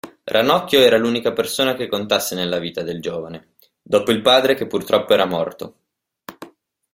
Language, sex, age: Italian, male, 19-29